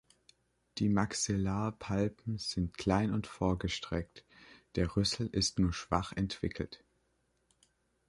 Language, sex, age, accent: German, male, under 19, Deutschland Deutsch